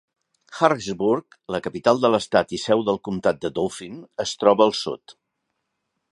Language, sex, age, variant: Catalan, male, 60-69, Central